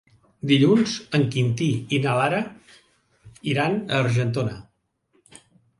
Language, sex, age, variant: Catalan, male, 60-69, Central